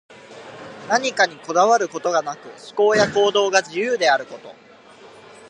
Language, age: Japanese, 19-29